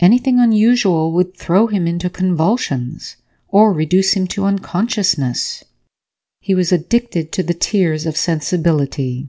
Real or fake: real